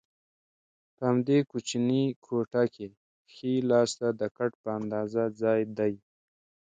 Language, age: Pashto, 19-29